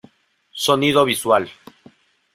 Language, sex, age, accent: Spanish, male, 30-39, México